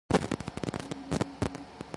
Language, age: English, 19-29